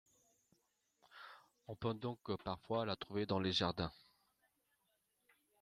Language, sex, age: French, male, 30-39